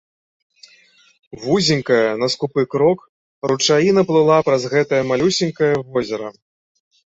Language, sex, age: Belarusian, male, 30-39